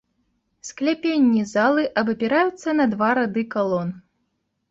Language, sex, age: Belarusian, female, 19-29